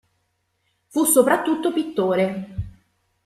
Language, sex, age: Italian, female, 30-39